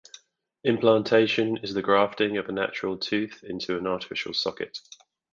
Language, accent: English, England English